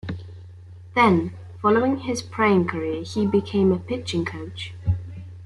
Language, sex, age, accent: English, female, under 19, England English